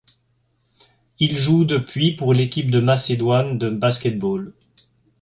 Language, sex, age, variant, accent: French, male, 50-59, Français d'Europe, Français de Belgique